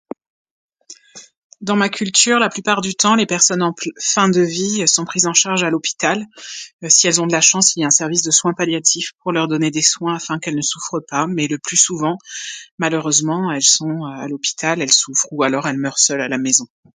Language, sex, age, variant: French, female, 40-49, Français de métropole